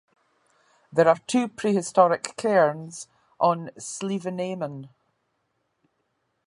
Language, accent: English, Scottish English